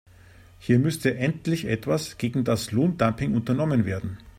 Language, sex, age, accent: German, male, 50-59, Deutschland Deutsch